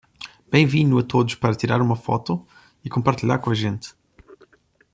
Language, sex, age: Portuguese, male, 19-29